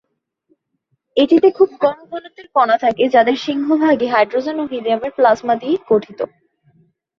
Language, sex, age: Bengali, female, under 19